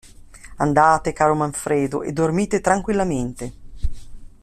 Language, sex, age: Italian, female, 50-59